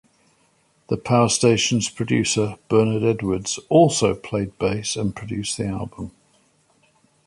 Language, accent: English, England English